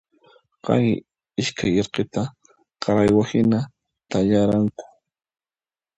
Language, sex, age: Puno Quechua, male, 30-39